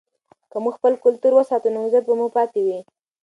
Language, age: Pashto, 19-29